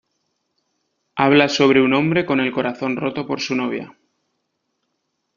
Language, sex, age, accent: Spanish, male, 30-39, España: Norte peninsular (Asturias, Castilla y León, Cantabria, País Vasco, Navarra, Aragón, La Rioja, Guadalajara, Cuenca)